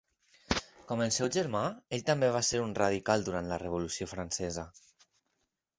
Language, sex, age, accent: Catalan, male, 30-39, valencià; valencià meridional